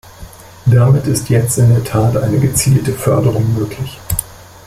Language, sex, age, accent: German, male, 50-59, Deutschland Deutsch